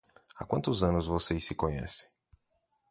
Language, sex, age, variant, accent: Portuguese, male, 19-29, Portuguese (Brasil), Paulista